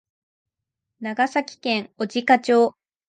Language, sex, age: Japanese, female, 19-29